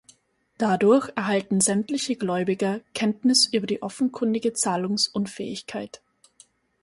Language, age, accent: German, 19-29, Österreichisches Deutsch